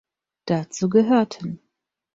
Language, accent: German, Deutschland Deutsch